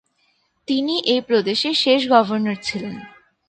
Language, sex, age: Bengali, female, 19-29